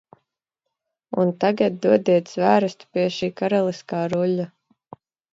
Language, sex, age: Latvian, female, 30-39